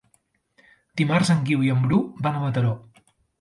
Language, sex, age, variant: Catalan, male, 30-39, Central